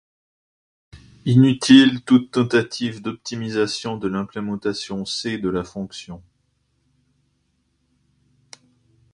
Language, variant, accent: French, Français d'Europe, Français de Suisse